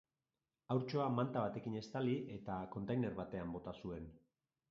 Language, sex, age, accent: Basque, male, 40-49, Mendebalekoa (Araba, Bizkaia, Gipuzkoako mendebaleko herri batzuk)